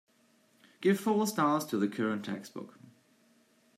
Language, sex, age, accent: English, male, 19-29, United States English